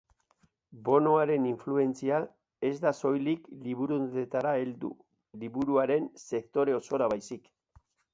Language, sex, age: Basque, male, 60-69